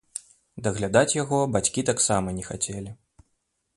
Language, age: Belarusian, 30-39